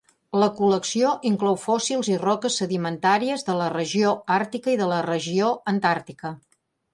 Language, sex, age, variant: Catalan, female, 50-59, Central